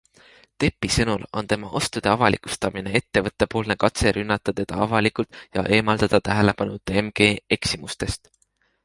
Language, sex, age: Estonian, male, 19-29